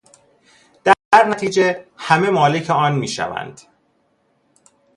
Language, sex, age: Persian, male, 30-39